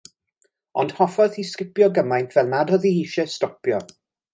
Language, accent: Welsh, Y Deyrnas Unedig Cymraeg